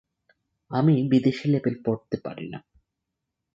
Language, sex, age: Bengali, male, 19-29